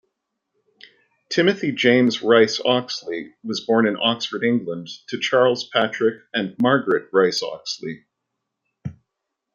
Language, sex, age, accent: English, male, 40-49, Canadian English